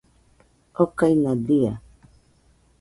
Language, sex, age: Nüpode Huitoto, female, 40-49